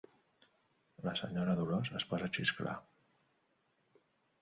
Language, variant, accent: Catalan, Central, central